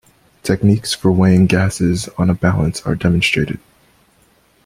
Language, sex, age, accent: English, male, 19-29, United States English